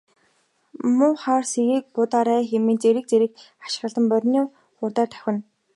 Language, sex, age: Mongolian, female, 19-29